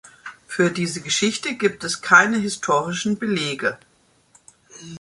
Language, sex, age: German, male, 50-59